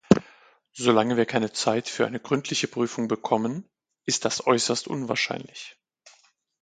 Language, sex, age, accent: German, male, 40-49, Deutschland Deutsch